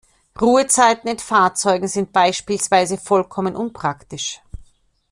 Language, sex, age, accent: German, female, 50-59, Österreichisches Deutsch